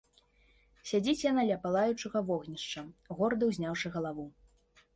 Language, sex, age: Belarusian, female, under 19